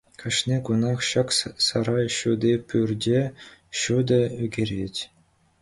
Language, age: Chuvash, 19-29